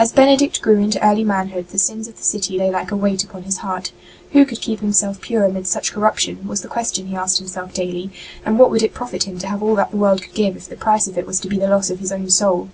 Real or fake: real